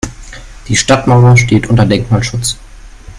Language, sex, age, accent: German, male, 19-29, Deutschland Deutsch